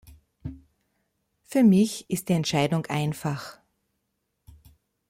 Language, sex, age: German, female, 50-59